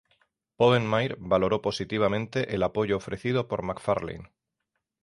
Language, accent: Spanish, España: Centro-Sur peninsular (Madrid, Toledo, Castilla-La Mancha); España: Sur peninsular (Andalucia, Extremadura, Murcia)